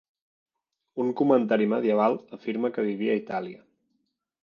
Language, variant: Catalan, Central